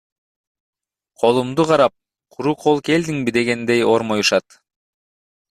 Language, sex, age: Kyrgyz, male, 30-39